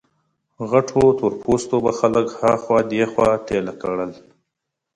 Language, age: Pashto, 30-39